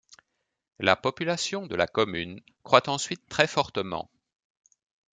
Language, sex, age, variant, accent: French, male, 40-49, Français d'Europe, Français de Belgique